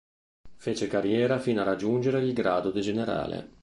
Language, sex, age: Italian, male, 50-59